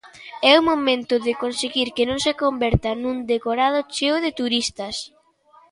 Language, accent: Galician, Normativo (estándar)